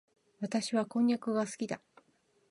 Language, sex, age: Japanese, female, 50-59